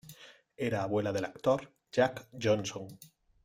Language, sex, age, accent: Spanish, male, 30-39, España: Sur peninsular (Andalucia, Extremadura, Murcia)